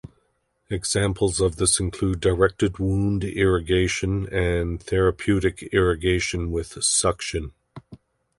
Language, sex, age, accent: English, male, 50-59, Canadian English